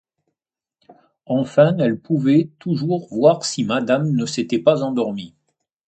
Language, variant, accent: French, Français de métropole, Français du sud de la France